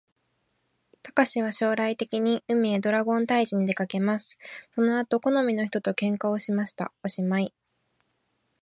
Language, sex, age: Japanese, female, 19-29